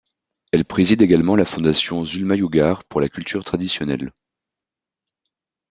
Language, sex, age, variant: French, male, 19-29, Français de métropole